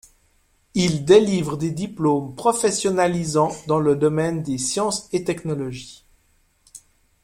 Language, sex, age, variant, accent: French, male, 40-49, Français d'Europe, Français de Suisse